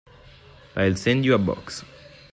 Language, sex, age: English, male, under 19